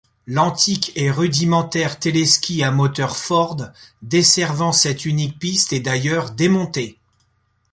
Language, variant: French, Français de métropole